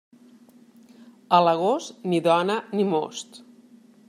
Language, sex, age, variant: Catalan, female, 40-49, Central